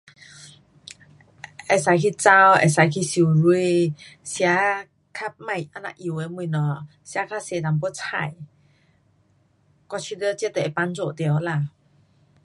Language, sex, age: Pu-Xian Chinese, female, 40-49